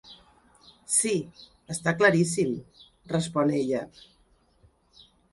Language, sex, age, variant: Catalan, female, 40-49, Central